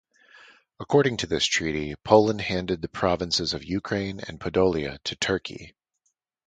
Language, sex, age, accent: English, male, 30-39, United States English